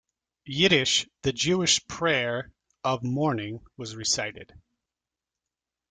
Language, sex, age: English, male, 30-39